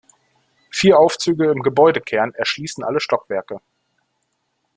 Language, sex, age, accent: German, male, 30-39, Deutschland Deutsch